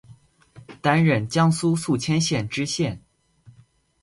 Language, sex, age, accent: Chinese, male, under 19, 出生地：上海市